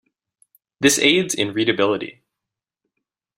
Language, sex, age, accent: English, male, 19-29, Canadian English